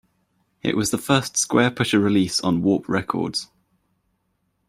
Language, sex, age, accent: English, male, 19-29, England English